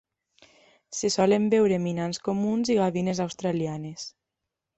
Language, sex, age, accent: Catalan, female, 19-29, valencià